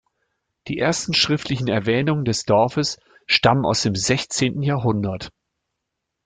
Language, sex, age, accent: German, male, 50-59, Deutschland Deutsch